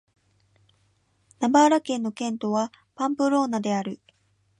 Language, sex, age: Japanese, female, 19-29